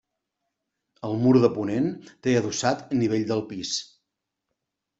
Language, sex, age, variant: Catalan, male, 50-59, Central